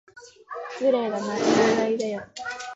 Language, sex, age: Japanese, female, 19-29